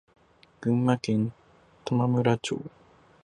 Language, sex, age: Japanese, male, 19-29